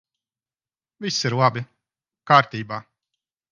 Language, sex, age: Latvian, male, 40-49